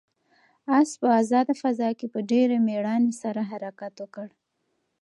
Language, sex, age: Pashto, female, 19-29